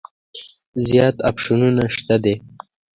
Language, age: Pashto, 19-29